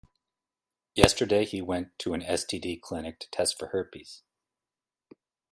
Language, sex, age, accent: English, male, 40-49, United States English